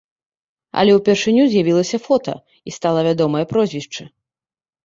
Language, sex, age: Belarusian, female, 30-39